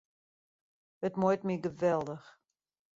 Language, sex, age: Western Frisian, female, 60-69